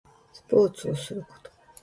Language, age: English, 60-69